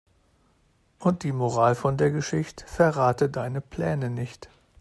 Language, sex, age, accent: German, male, 50-59, Deutschland Deutsch